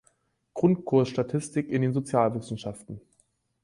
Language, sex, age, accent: German, male, 19-29, Deutschland Deutsch